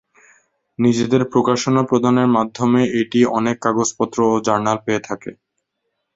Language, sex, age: Bengali, male, 19-29